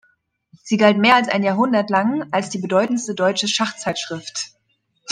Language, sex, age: German, female, 30-39